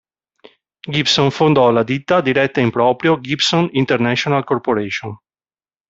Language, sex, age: Italian, male, 40-49